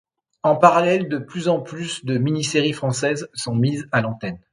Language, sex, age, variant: French, male, 50-59, Français de métropole